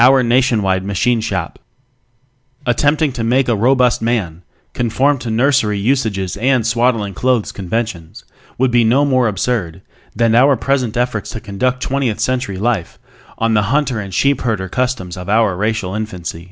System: none